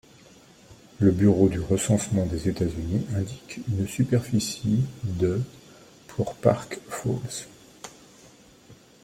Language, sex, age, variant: French, male, 50-59, Français de métropole